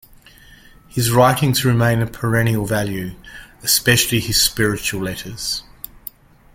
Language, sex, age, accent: English, male, 50-59, Australian English